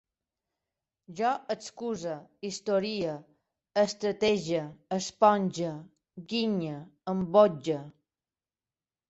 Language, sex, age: Catalan, female, 50-59